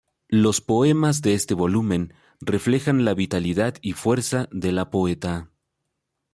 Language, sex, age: Spanish, male, 40-49